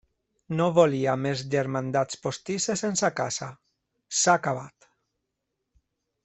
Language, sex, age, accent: Catalan, male, 30-39, valencià